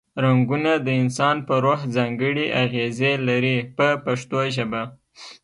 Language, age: Pashto, 19-29